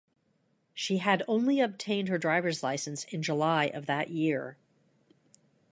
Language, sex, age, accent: English, female, 50-59, United States English